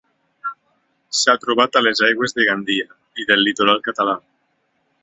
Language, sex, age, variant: Catalan, male, 19-29, Nord-Occidental